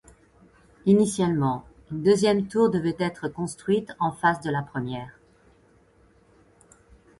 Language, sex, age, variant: French, female, 50-59, Français de métropole